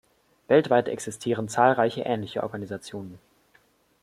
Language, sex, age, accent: German, male, 19-29, Deutschland Deutsch